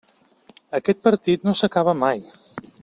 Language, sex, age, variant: Catalan, male, 50-59, Central